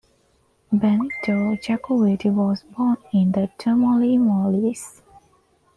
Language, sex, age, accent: English, female, 19-29, India and South Asia (India, Pakistan, Sri Lanka)